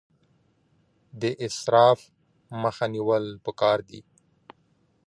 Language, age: Pashto, 30-39